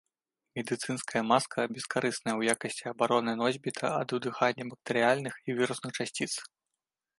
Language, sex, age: Belarusian, male, 19-29